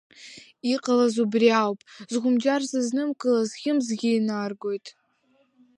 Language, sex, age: Abkhazian, female, under 19